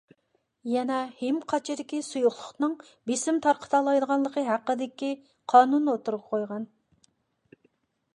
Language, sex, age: Uyghur, female, 40-49